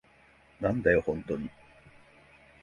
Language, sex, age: Japanese, male, 50-59